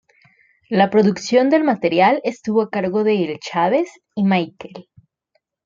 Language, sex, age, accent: Spanish, female, 19-29, México